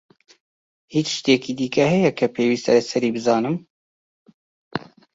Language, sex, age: Central Kurdish, male, 19-29